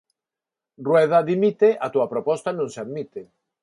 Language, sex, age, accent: Galician, male, 50-59, Neofalante